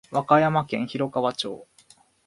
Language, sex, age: Japanese, male, 19-29